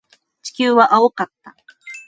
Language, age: Japanese, 19-29